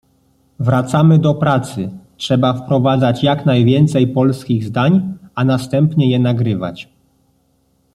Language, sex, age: Polish, male, 30-39